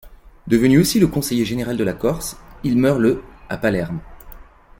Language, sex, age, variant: French, male, 30-39, Français de métropole